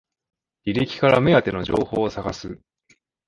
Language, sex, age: Japanese, male, 30-39